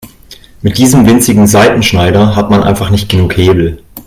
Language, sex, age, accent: German, male, 19-29, Deutschland Deutsch